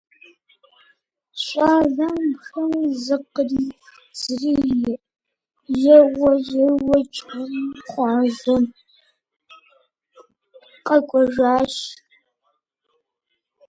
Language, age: Kabardian, under 19